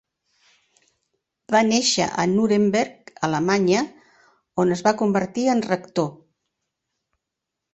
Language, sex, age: Catalan, female, 70-79